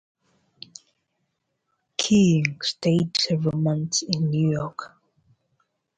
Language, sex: English, female